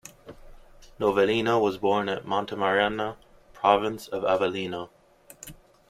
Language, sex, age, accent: English, male, 19-29, United States English